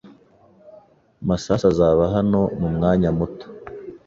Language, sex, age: Kinyarwanda, female, 40-49